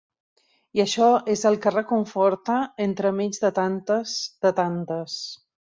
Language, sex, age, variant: Catalan, female, 50-59, Central